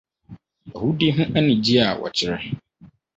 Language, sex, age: Akan, male, 30-39